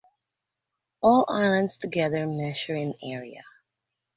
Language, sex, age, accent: English, female, 30-39, Filipino